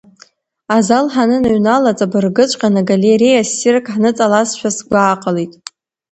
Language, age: Abkhazian, under 19